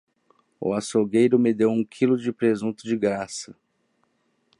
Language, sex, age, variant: Portuguese, male, 19-29, Portuguese (Brasil)